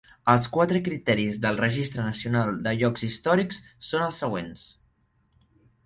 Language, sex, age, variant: Catalan, male, under 19, Central